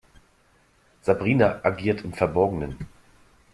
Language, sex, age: German, male, 40-49